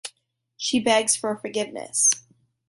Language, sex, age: English, female, under 19